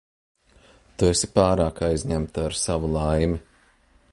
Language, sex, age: Latvian, male, 40-49